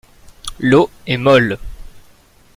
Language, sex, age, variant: French, male, 19-29, Français de métropole